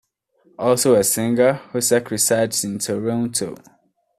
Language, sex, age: English, male, 19-29